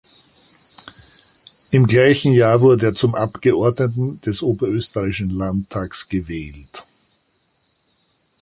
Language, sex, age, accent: German, male, 60-69, Österreichisches Deutsch